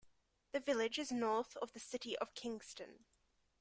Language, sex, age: English, female, 19-29